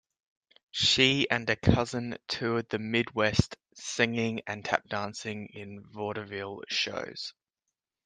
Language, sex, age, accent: English, male, 19-29, Australian English